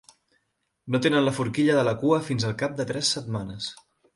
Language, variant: Catalan, Central